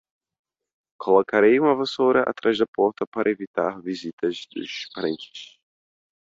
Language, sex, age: Portuguese, male, 19-29